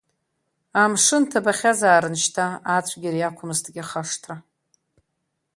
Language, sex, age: Abkhazian, female, 50-59